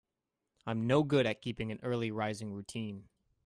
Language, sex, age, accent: English, male, 19-29, United States English